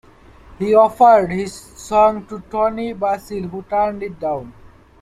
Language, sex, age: English, male, 19-29